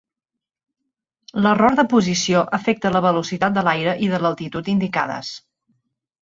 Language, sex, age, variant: Catalan, female, 40-49, Central